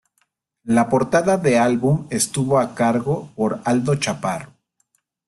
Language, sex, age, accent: Spanish, male, 30-39, México